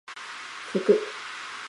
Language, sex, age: Japanese, female, 19-29